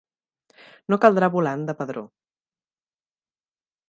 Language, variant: Catalan, Central